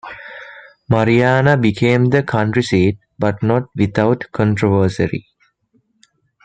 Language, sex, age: English, male, 19-29